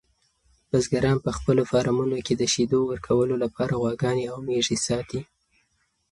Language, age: Pashto, 19-29